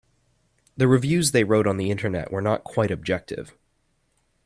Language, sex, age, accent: English, male, 19-29, Canadian English